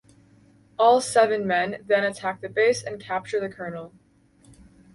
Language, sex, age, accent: English, female, 19-29, Canadian English